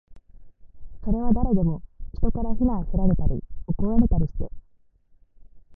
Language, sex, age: Japanese, female, 19-29